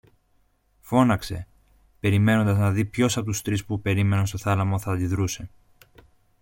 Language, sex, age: Greek, male, 30-39